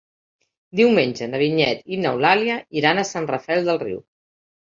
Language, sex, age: Catalan, female, 60-69